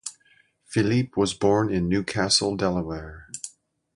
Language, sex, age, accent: English, male, 60-69, United States English